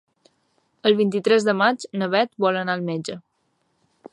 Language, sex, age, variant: Catalan, female, 19-29, Balear